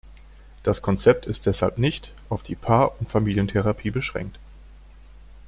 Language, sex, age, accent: German, male, 40-49, Deutschland Deutsch